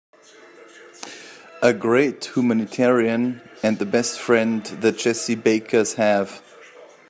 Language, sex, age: English, male, 30-39